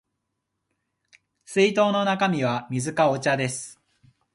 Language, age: Japanese, 19-29